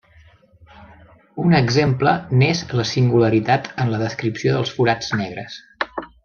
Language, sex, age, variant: Catalan, male, 30-39, Central